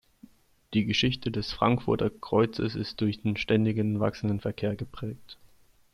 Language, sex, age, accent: German, male, 19-29, Deutschland Deutsch